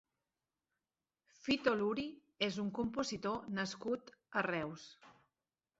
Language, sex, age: Catalan, female, 40-49